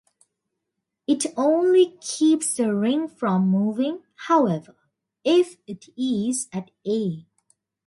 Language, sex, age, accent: English, female, under 19, United States English